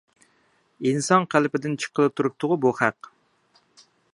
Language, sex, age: Uyghur, male, 30-39